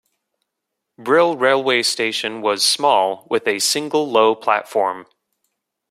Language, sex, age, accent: English, male, 30-39, United States English